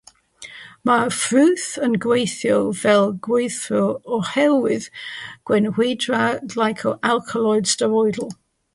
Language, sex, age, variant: Welsh, female, 60-69, South-Western Welsh